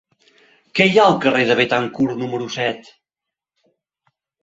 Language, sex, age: Catalan, male, 50-59